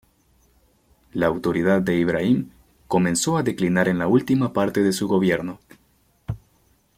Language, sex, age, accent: Spanish, male, 19-29, México